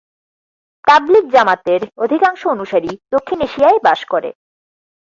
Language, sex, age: Bengali, female, 19-29